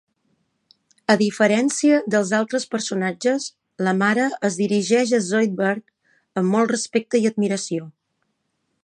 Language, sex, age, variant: Catalan, female, 50-59, Balear